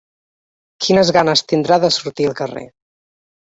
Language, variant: Catalan, Balear